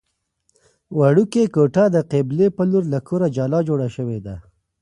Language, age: Pashto, 19-29